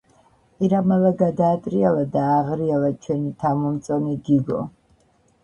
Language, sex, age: Georgian, female, 70-79